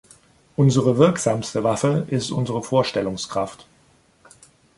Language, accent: German, Deutschland Deutsch